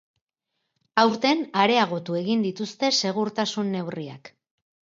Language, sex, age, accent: Basque, female, 50-59, Erdialdekoa edo Nafarra (Gipuzkoa, Nafarroa)